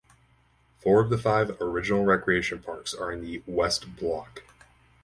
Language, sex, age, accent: English, male, 19-29, Canadian English